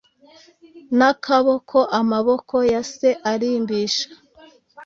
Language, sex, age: Kinyarwanda, female, 19-29